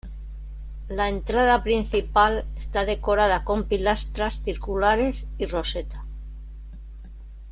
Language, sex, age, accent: Spanish, male, 60-69, España: Norte peninsular (Asturias, Castilla y León, Cantabria, País Vasco, Navarra, Aragón, La Rioja, Guadalajara, Cuenca)